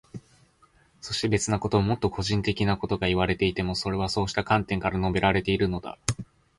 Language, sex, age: Japanese, male, 19-29